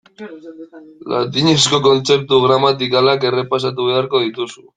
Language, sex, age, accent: Basque, male, 19-29, Mendebalekoa (Araba, Bizkaia, Gipuzkoako mendebaleko herri batzuk)